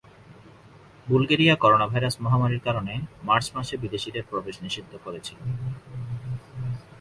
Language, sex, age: Bengali, male, 19-29